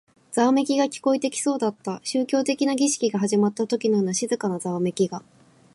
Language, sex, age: Japanese, female, 19-29